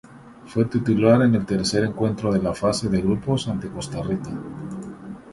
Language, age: Spanish, 50-59